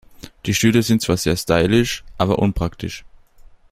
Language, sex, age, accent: German, male, 19-29, Österreichisches Deutsch